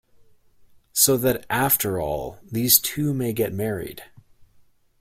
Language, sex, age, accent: English, male, 30-39, Canadian English